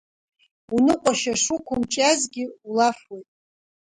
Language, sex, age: Abkhazian, female, 50-59